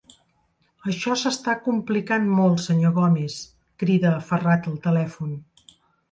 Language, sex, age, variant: Catalan, female, 50-59, Central